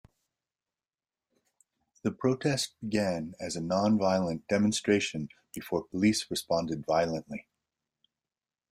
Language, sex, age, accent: English, male, 40-49, Canadian English